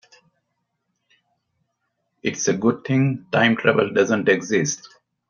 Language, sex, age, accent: English, male, 60-69, India and South Asia (India, Pakistan, Sri Lanka)